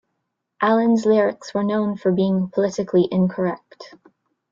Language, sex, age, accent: English, female, 30-39, United States English